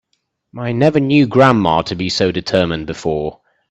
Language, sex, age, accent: English, male, 30-39, England English